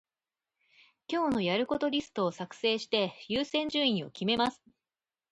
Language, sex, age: Japanese, female, 40-49